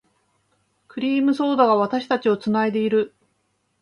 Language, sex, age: Japanese, female, 50-59